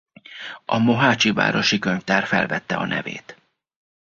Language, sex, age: Hungarian, male, 30-39